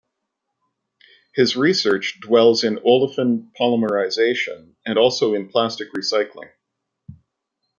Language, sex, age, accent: English, male, 40-49, Canadian English